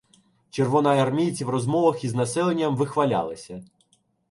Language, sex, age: Ukrainian, male, 19-29